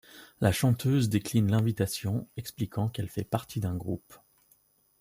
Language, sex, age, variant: French, male, 30-39, Français de métropole